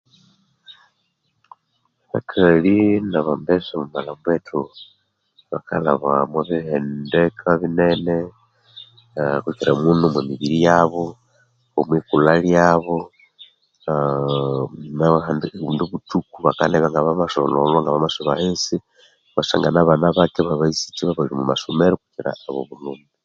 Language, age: Konzo, 50-59